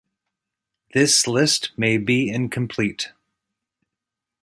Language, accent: English, United States English